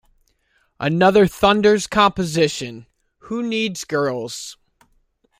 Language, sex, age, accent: English, male, 19-29, United States English